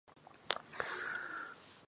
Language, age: Pashto, 19-29